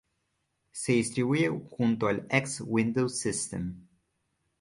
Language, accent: Spanish, Andino-Pacífico: Colombia, Perú, Ecuador, oeste de Bolivia y Venezuela andina